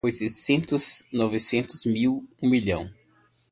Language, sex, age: Portuguese, male, 50-59